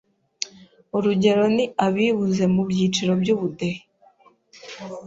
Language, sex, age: Kinyarwanda, female, 19-29